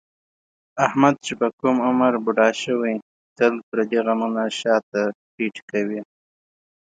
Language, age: Pashto, 19-29